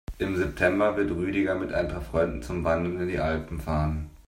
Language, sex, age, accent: German, male, 19-29, Deutschland Deutsch